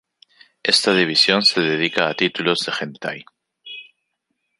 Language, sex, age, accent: Spanish, male, 19-29, Andino-Pacífico: Colombia, Perú, Ecuador, oeste de Bolivia y Venezuela andina